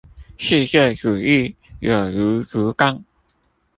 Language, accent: Chinese, 出生地：臺北市